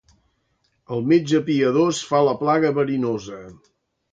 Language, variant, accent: Catalan, Central, central